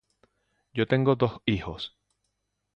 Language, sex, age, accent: Spanish, male, 40-49, Caribe: Cuba, Venezuela, Puerto Rico, República Dominicana, Panamá, Colombia caribeña, México caribeño, Costa del golfo de México